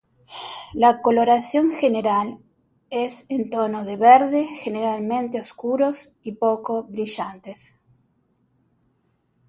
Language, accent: Spanish, Rioplatense: Argentina, Uruguay, este de Bolivia, Paraguay